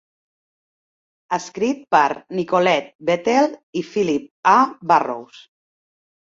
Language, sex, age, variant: Catalan, female, 40-49, Central